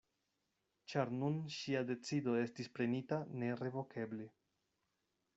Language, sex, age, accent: Esperanto, male, 19-29, Internacia